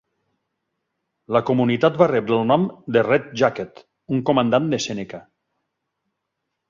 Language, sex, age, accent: Catalan, male, 50-59, valencià